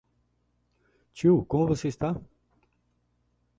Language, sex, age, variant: Portuguese, male, 40-49, Portuguese (Brasil)